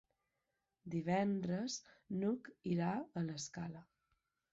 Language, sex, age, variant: Catalan, female, 30-39, Balear